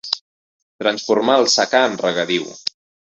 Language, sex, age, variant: Catalan, male, 30-39, Central